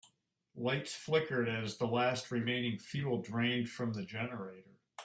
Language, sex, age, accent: English, male, 50-59, United States English